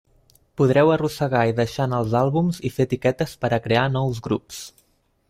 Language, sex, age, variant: Catalan, male, 19-29, Central